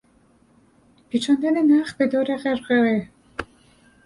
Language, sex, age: Persian, female, 40-49